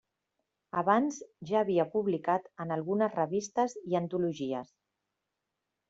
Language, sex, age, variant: Catalan, female, 40-49, Central